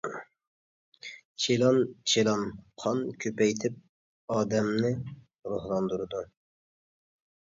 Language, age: Uyghur, 30-39